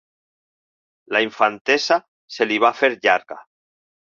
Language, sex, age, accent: Catalan, male, 50-59, valencià